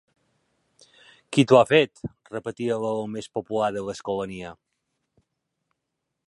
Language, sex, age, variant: Catalan, male, 40-49, Balear